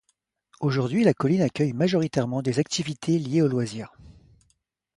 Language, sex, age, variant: French, male, 40-49, Français de métropole